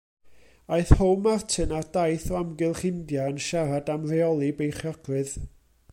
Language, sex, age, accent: Welsh, male, 40-49, Y Deyrnas Unedig Cymraeg